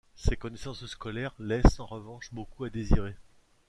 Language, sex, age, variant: French, male, 40-49, Français de métropole